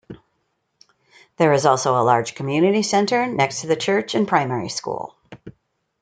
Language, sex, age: English, female, 50-59